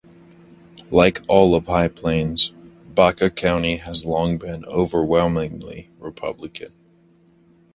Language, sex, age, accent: English, male, 19-29, United States English